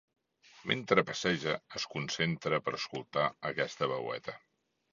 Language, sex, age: Catalan, male, 50-59